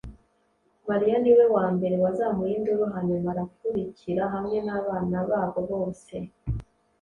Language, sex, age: Kinyarwanda, female, 30-39